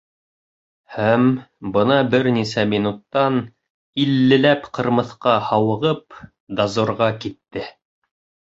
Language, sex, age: Bashkir, male, 30-39